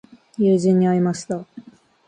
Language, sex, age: Japanese, female, under 19